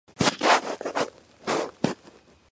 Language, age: Georgian, 19-29